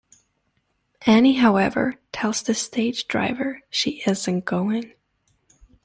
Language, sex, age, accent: English, female, 19-29, England English